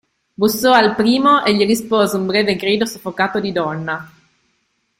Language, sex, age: Italian, female, 30-39